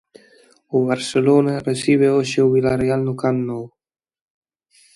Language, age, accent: Galician, 19-29, Atlántico (seseo e gheada)